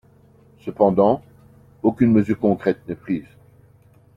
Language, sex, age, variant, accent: French, male, 50-59, Français d'Europe, Français de Belgique